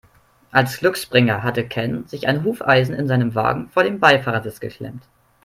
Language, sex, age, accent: German, male, under 19, Deutschland Deutsch